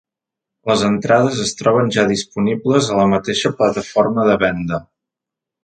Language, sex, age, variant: Catalan, male, 30-39, Central